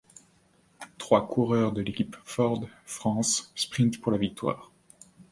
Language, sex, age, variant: French, male, 30-39, Français de métropole